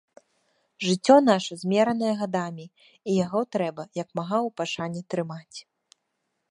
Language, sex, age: Belarusian, female, 19-29